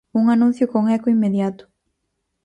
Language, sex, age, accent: Galician, female, 19-29, Central (gheada)